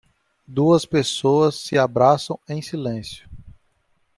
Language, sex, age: Portuguese, male, 40-49